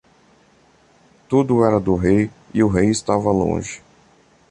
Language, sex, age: Portuguese, male, 30-39